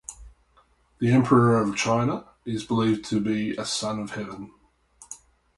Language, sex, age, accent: English, male, 40-49, Australian English